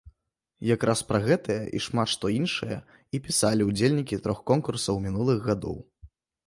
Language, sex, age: Belarusian, male, 19-29